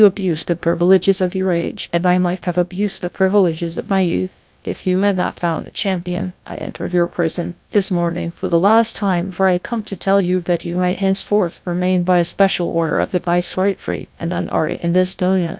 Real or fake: fake